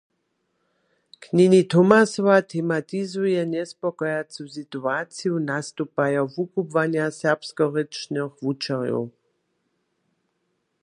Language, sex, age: Upper Sorbian, female, 40-49